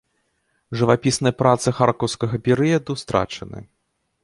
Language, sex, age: Belarusian, male, 30-39